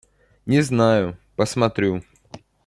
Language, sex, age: Russian, male, under 19